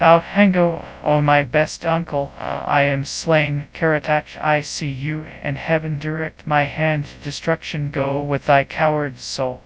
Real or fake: fake